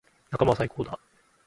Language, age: Japanese, 19-29